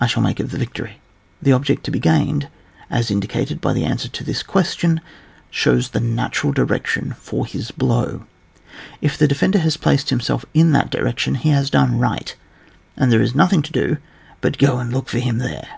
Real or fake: real